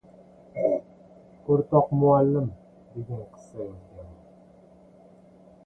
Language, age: Uzbek, 40-49